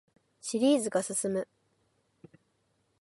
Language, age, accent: Japanese, 19-29, 標準語